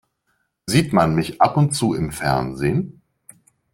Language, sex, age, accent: German, male, 40-49, Deutschland Deutsch